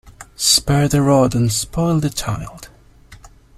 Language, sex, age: English, male, 19-29